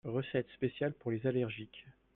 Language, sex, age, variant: French, male, 40-49, Français de métropole